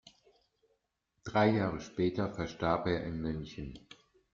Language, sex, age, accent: German, male, 50-59, Deutschland Deutsch